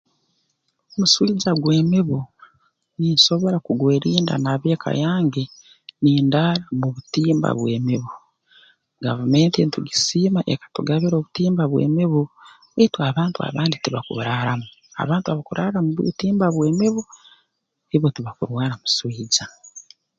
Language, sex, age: Tooro, female, 40-49